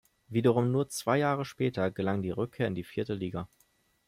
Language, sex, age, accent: German, male, 19-29, Deutschland Deutsch